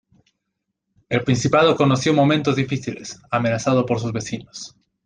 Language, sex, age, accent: Spanish, male, 19-29, Andino-Pacífico: Colombia, Perú, Ecuador, oeste de Bolivia y Venezuela andina